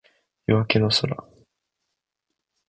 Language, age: Japanese, 19-29